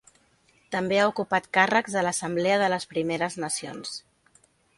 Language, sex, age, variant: Catalan, female, 40-49, Central